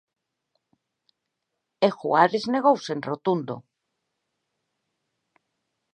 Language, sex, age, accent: Galician, female, 40-49, Atlántico (seseo e gheada)